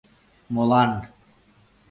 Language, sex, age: Mari, male, 60-69